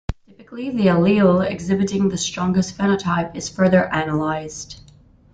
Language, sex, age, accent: English, female, 19-29, United States English